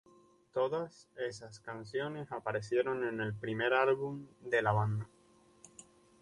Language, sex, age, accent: Spanish, male, 19-29, España: Islas Canarias